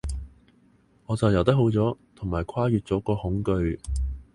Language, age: Cantonese, 19-29